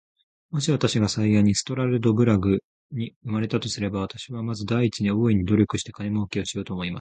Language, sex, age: Japanese, male, 19-29